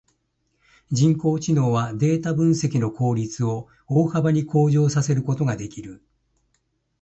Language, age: Japanese, 70-79